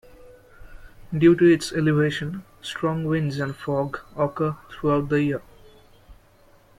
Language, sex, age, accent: English, male, 19-29, India and South Asia (India, Pakistan, Sri Lanka)